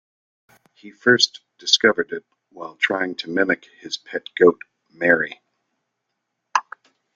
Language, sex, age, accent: English, male, 40-49, United States English